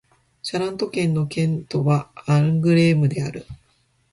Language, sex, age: Japanese, female, 40-49